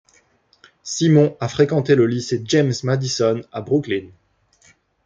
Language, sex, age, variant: French, male, 19-29, Français de métropole